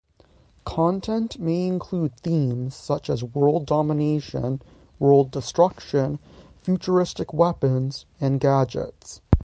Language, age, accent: English, 19-29, United States English